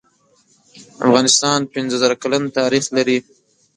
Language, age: Pashto, under 19